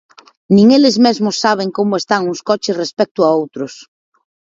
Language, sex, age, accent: Galician, female, 30-39, Atlántico (seseo e gheada)